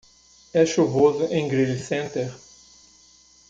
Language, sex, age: Portuguese, male, 50-59